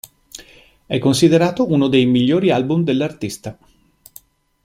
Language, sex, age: Italian, male, 50-59